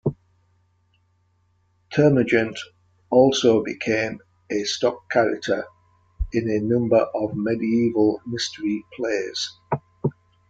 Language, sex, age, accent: English, male, 50-59, England English